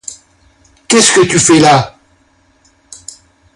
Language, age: French, 70-79